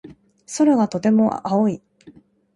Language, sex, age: Japanese, female, 19-29